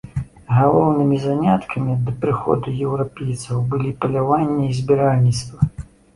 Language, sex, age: Belarusian, male, 50-59